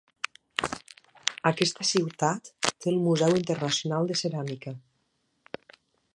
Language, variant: Catalan, Nord-Occidental